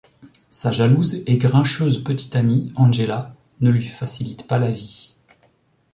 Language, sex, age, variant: French, male, 40-49, Français de métropole